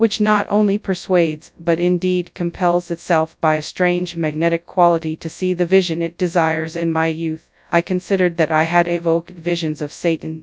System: TTS, FastPitch